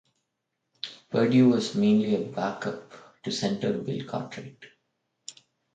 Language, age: English, 19-29